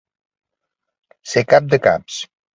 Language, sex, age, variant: Catalan, male, 50-59, Central